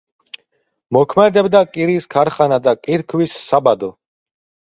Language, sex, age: Georgian, male, 30-39